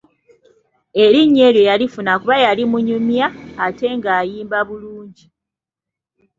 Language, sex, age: Ganda, female, 30-39